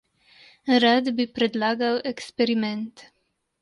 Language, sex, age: Slovenian, female, 19-29